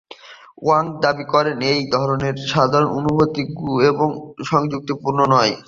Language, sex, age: Bengali, male, 19-29